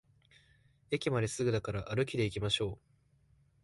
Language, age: Japanese, 19-29